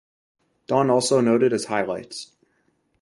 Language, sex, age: English, male, 19-29